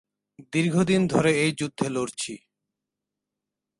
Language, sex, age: Bengali, male, 19-29